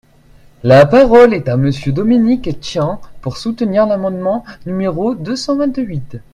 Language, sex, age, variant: French, male, 19-29, Français de métropole